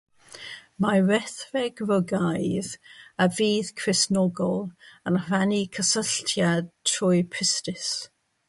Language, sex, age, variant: Welsh, female, 60-69, South-Western Welsh